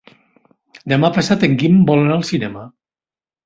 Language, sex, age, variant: Catalan, male, 60-69, Nord-Occidental